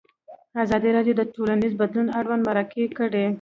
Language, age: Pashto, 19-29